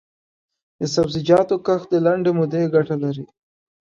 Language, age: Pashto, under 19